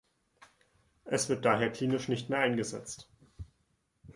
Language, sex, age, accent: German, male, 19-29, Deutschland Deutsch